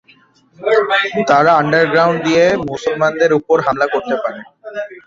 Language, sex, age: Bengali, male, under 19